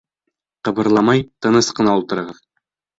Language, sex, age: Bashkir, male, under 19